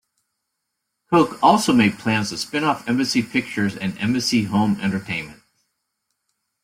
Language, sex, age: English, male, 50-59